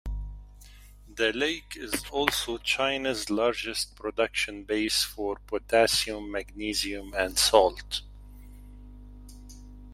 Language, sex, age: English, male, 30-39